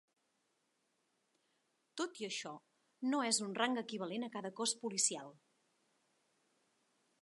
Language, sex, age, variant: Catalan, female, 40-49, Septentrional